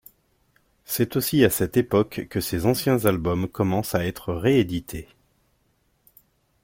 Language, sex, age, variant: French, male, 40-49, Français de métropole